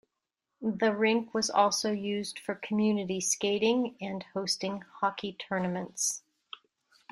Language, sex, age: English, female, 50-59